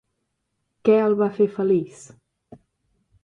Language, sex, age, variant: Catalan, female, 19-29, Central